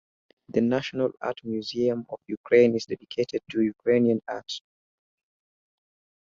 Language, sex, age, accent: English, male, 19-29, United States English